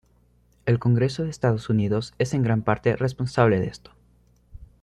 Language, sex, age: Spanish, male, under 19